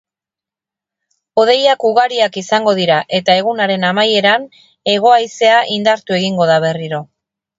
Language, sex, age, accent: Basque, female, 40-49, Erdialdekoa edo Nafarra (Gipuzkoa, Nafarroa)